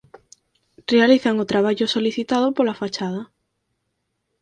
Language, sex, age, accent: Galician, female, under 19, Normativo (estándar)